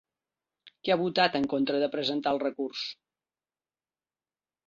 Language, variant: Catalan, Central